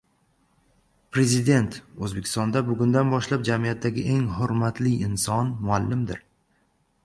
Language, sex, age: Uzbek, male, 19-29